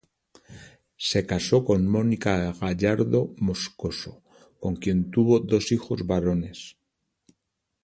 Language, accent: Spanish, España: Centro-Sur peninsular (Madrid, Toledo, Castilla-La Mancha)